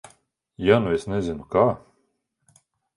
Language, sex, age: Latvian, male, 30-39